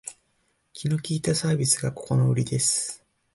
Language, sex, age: Japanese, male, 19-29